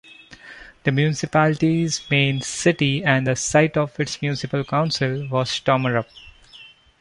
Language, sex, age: English, male, 19-29